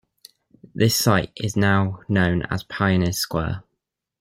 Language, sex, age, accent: English, male, 19-29, England English